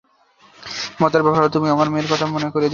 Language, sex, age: Bengali, male, 19-29